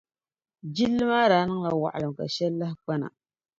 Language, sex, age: Dagbani, female, 30-39